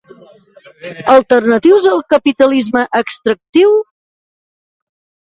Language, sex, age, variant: Catalan, female, 50-59, Central